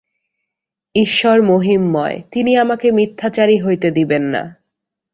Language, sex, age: Bengali, female, 19-29